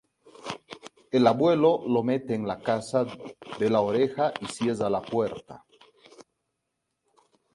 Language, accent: Spanish, Rioplatense: Argentina, Uruguay, este de Bolivia, Paraguay